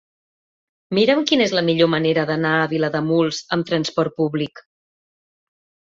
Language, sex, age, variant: Catalan, female, 40-49, Central